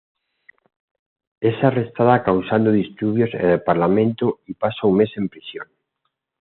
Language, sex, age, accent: Spanish, male, 50-59, España: Centro-Sur peninsular (Madrid, Toledo, Castilla-La Mancha)